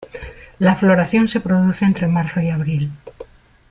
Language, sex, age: Spanish, female, 50-59